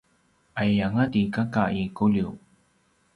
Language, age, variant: Paiwan, 30-39, pinayuanan a kinaikacedasan (東排灣語)